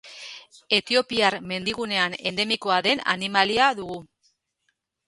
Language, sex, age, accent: Basque, female, 40-49, Mendebalekoa (Araba, Bizkaia, Gipuzkoako mendebaleko herri batzuk)